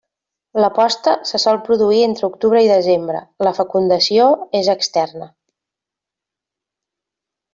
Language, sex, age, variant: Catalan, female, 40-49, Central